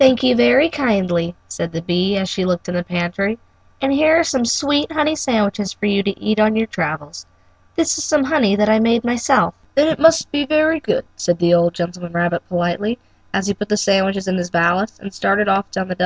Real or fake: real